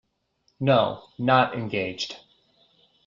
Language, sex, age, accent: English, male, 30-39, United States English